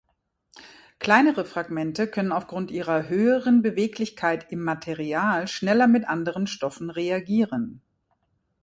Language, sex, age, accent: German, female, 50-59, Deutschland Deutsch